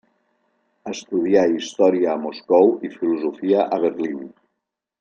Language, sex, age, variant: Catalan, male, 60-69, Central